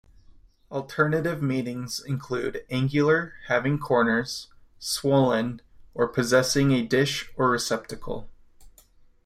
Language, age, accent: English, 30-39, United States English